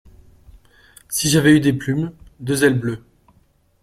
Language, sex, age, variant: French, male, 30-39, Français de métropole